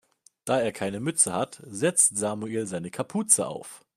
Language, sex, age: German, male, 19-29